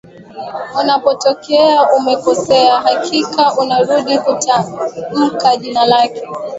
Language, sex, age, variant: Swahili, female, 19-29, Kiswahili Sanifu (EA)